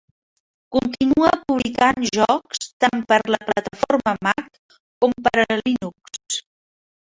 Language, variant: Catalan, Central